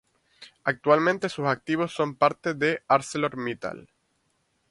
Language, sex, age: Spanish, male, 19-29